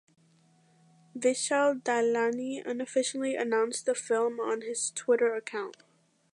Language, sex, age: English, female, under 19